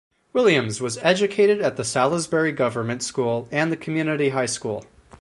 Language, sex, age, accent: English, male, 19-29, United States English